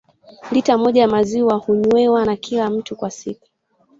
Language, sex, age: Swahili, female, 19-29